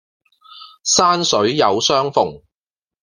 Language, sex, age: Cantonese, male, 40-49